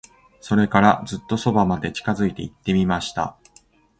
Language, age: Japanese, 40-49